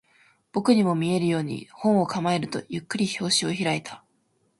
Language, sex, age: Japanese, female, under 19